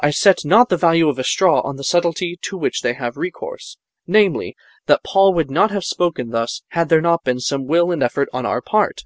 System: none